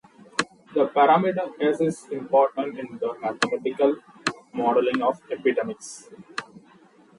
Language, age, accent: English, 19-29, India and South Asia (India, Pakistan, Sri Lanka)